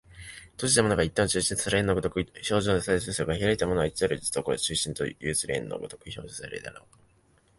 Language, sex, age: Japanese, male, 19-29